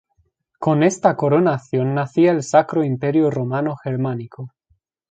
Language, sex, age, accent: Spanish, male, 19-29, España: Centro-Sur peninsular (Madrid, Toledo, Castilla-La Mancha)